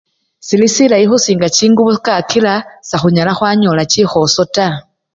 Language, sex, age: Luyia, female, 50-59